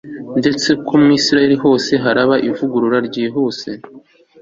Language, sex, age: Kinyarwanda, male, 19-29